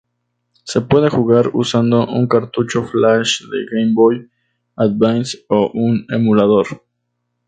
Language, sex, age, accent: Spanish, male, 19-29, México